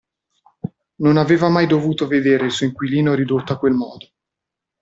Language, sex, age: Italian, male, 30-39